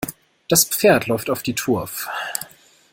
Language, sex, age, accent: German, male, 19-29, Deutschland Deutsch